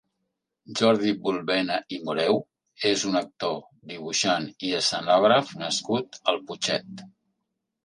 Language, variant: Catalan, Central